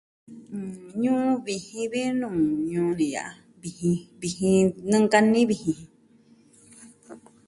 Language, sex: Southwestern Tlaxiaco Mixtec, female